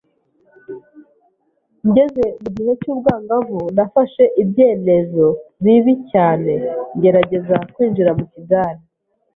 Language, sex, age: Kinyarwanda, female, 19-29